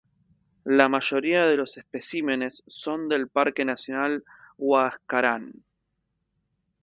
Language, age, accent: Spanish, 19-29, Rioplatense: Argentina, Uruguay, este de Bolivia, Paraguay